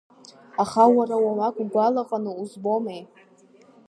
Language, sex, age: Abkhazian, female, under 19